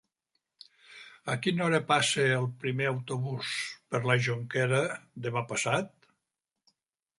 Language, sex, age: Catalan, male, 80-89